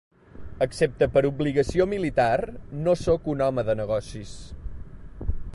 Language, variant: Catalan, Central